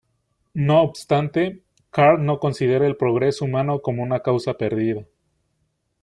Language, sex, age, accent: Spanish, male, 19-29, México